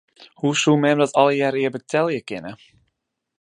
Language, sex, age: Western Frisian, male, 19-29